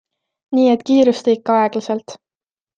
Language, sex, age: Estonian, female, 19-29